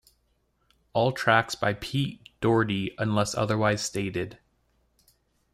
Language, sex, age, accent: English, male, 19-29, United States English